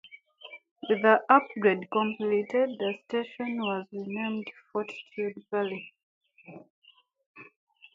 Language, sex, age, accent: English, female, 30-39, United States English